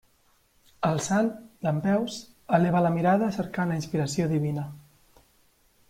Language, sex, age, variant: Catalan, male, 19-29, Central